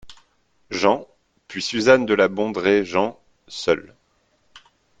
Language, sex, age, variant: French, male, 30-39, Français de métropole